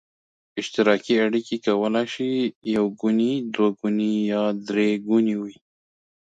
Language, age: Pashto, 30-39